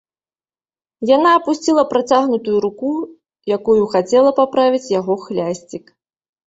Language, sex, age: Belarusian, female, 30-39